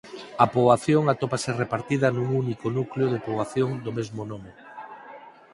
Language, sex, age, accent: Galician, male, 40-49, Normativo (estándar)